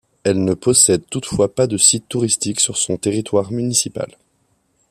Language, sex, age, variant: French, male, 30-39, Français de métropole